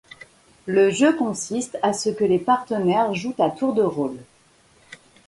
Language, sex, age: French, female, 30-39